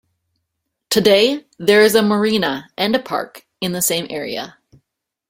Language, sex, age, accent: English, female, 19-29, Canadian English